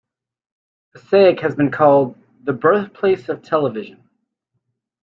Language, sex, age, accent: English, male, 30-39, United States English